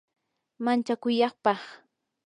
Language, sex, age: Yanahuanca Pasco Quechua, female, 19-29